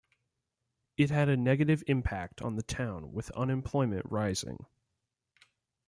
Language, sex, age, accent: English, male, 19-29, United States English